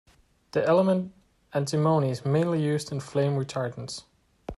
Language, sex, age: English, male, 19-29